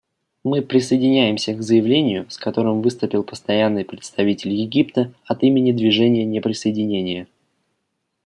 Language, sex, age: Russian, male, under 19